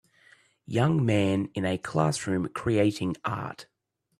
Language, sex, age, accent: English, male, 30-39, Australian English